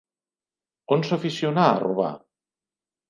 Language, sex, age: Catalan, male, 40-49